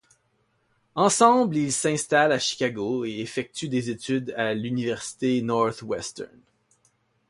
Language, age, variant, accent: French, 40-49, Français d'Amérique du Nord, Français du Canada